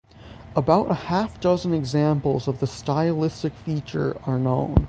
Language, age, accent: English, 19-29, United States English